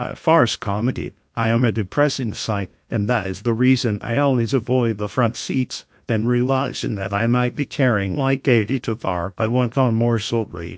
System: TTS, GlowTTS